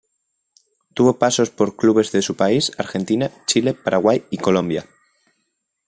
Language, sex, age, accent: Spanish, male, under 19, España: Norte peninsular (Asturias, Castilla y León, Cantabria, País Vasco, Navarra, Aragón, La Rioja, Guadalajara, Cuenca)